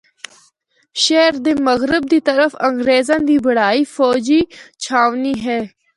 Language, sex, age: Northern Hindko, female, 19-29